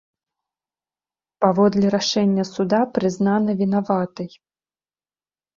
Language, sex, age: Belarusian, female, 30-39